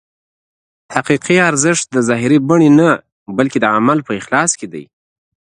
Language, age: Pashto, 30-39